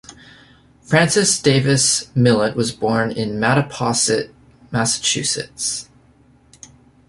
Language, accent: English, United States English